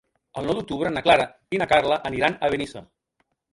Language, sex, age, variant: Catalan, male, 50-59, Balear